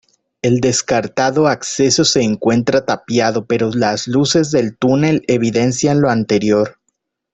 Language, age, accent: Spanish, 30-39, México